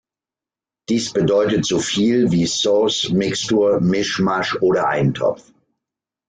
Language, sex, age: German, male, 60-69